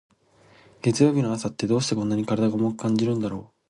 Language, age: Japanese, 19-29